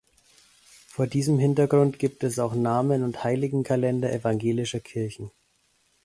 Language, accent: German, Deutschland Deutsch